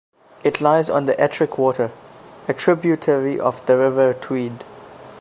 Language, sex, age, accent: English, male, under 19, Southern African (South Africa, Zimbabwe, Namibia)